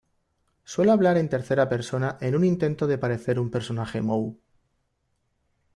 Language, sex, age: Spanish, male, 40-49